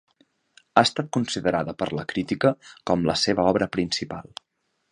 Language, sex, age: Catalan, male, 19-29